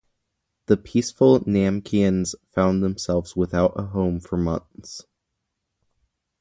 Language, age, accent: English, under 19, United States English